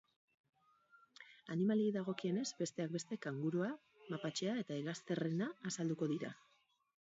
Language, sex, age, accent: Basque, female, 40-49, Mendebalekoa (Araba, Bizkaia, Gipuzkoako mendebaleko herri batzuk)